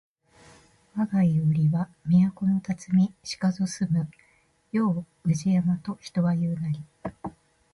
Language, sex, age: Japanese, female, 50-59